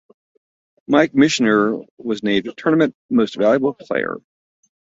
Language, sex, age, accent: English, male, 60-69, United States English